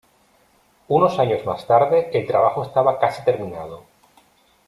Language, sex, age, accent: Spanish, male, 40-49, España: Islas Canarias